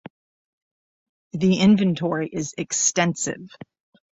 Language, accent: English, United States English